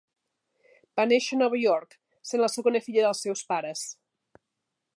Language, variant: Catalan, Central